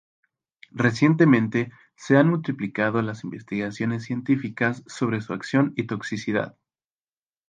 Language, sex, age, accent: Spanish, male, 19-29, México